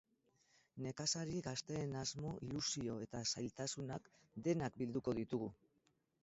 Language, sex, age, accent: Basque, female, 60-69, Mendebalekoa (Araba, Bizkaia, Gipuzkoako mendebaleko herri batzuk)